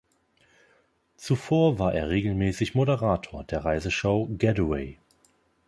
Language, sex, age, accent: German, male, 30-39, Deutschland Deutsch